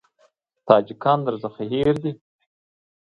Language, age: Pashto, 40-49